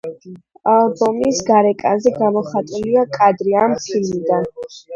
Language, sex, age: Georgian, female, 19-29